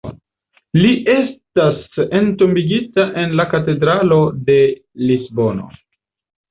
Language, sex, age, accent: Esperanto, male, 19-29, Internacia